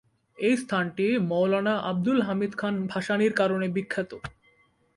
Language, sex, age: Bengali, male, 19-29